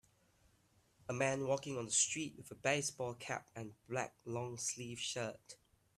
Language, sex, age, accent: English, male, 19-29, Malaysian English